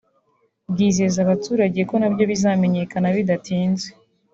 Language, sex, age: Kinyarwanda, female, 19-29